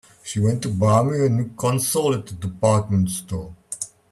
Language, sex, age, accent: English, male, 40-49, Southern African (South Africa, Zimbabwe, Namibia)